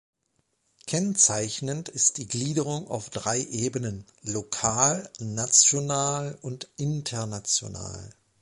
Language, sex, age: German, male, 40-49